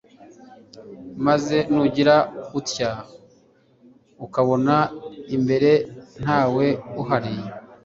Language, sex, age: Kinyarwanda, male, 30-39